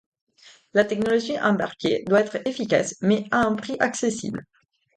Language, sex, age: French, female, 30-39